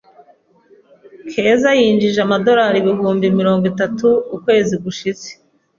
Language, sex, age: Kinyarwanda, female, 40-49